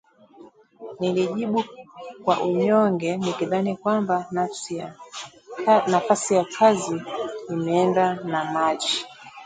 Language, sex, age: Swahili, female, 40-49